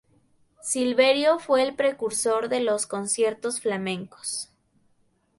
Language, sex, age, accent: Spanish, female, 19-29, México